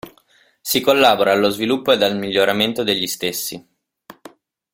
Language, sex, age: Italian, male, 19-29